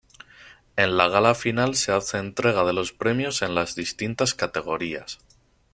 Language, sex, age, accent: Spanish, male, 19-29, España: Centro-Sur peninsular (Madrid, Toledo, Castilla-La Mancha)